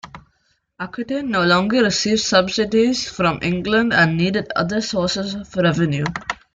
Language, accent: English, India and South Asia (India, Pakistan, Sri Lanka)